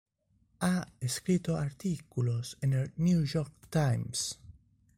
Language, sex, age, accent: Spanish, male, 19-29, España: Sur peninsular (Andalucia, Extremadura, Murcia)